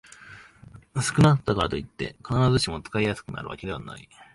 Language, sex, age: Japanese, male, 19-29